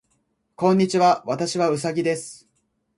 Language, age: Japanese, 19-29